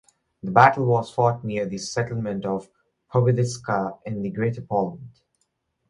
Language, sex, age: English, male, under 19